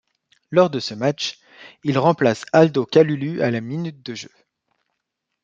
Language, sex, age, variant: French, male, 30-39, Français de métropole